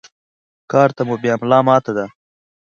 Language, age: Pashto, 19-29